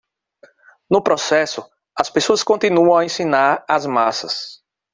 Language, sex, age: Portuguese, male, 30-39